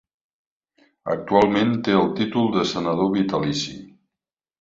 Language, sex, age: Catalan, male, 50-59